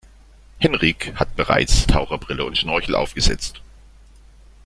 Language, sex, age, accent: German, male, 40-49, Deutschland Deutsch